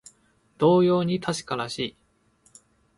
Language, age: Japanese, 30-39